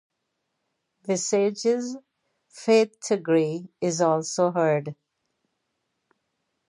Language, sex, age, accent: English, female, 50-59, England English